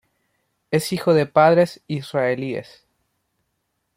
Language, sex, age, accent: Spanish, male, 19-29, Chileno: Chile, Cuyo